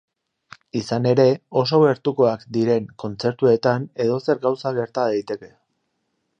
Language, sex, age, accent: Basque, male, 40-49, Mendebalekoa (Araba, Bizkaia, Gipuzkoako mendebaleko herri batzuk)